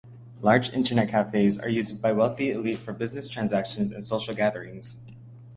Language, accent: English, United States English